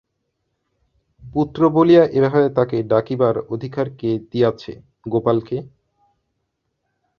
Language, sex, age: Bengali, male, 30-39